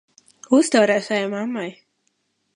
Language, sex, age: Latvian, male, under 19